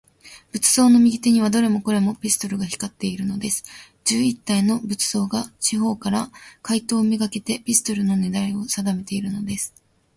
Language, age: Japanese, 19-29